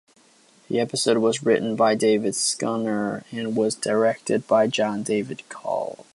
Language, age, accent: English, under 19, United States English